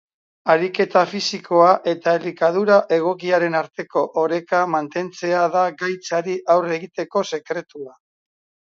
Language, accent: Basque, Mendebalekoa (Araba, Bizkaia, Gipuzkoako mendebaleko herri batzuk)